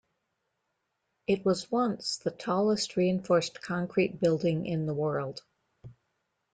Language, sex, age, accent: English, female, 50-59, United States English